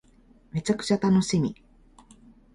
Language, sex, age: Japanese, female, 50-59